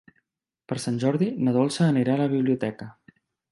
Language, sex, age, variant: Catalan, male, 30-39, Central